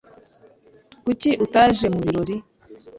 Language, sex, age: Kinyarwanda, male, 30-39